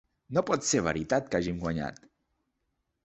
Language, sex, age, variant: Catalan, male, 19-29, Central